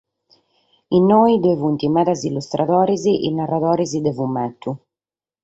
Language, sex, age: Sardinian, female, 30-39